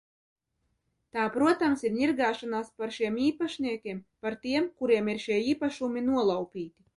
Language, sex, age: Latvian, female, 19-29